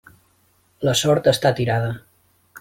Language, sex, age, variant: Catalan, male, 30-39, Central